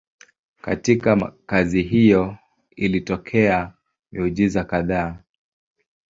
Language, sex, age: Swahili, male, 19-29